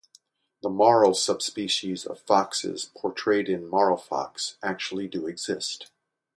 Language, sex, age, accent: English, male, 60-69, United States English